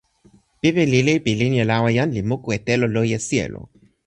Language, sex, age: Toki Pona, male, 19-29